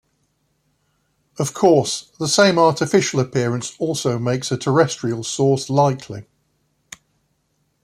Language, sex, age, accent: English, male, 60-69, England English